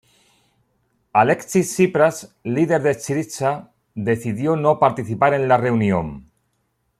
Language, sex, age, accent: Spanish, male, 40-49, España: Sur peninsular (Andalucia, Extremadura, Murcia)